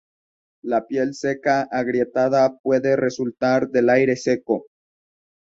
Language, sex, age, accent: Spanish, male, 19-29, México